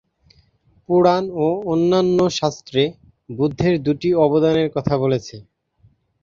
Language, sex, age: Bengali, male, 30-39